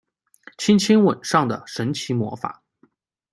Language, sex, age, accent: Chinese, male, 19-29, 出生地：江苏省